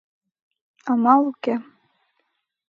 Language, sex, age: Mari, female, under 19